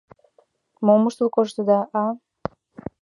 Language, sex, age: Mari, female, under 19